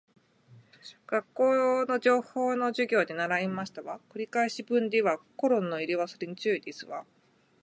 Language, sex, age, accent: Japanese, female, 30-39, 日本人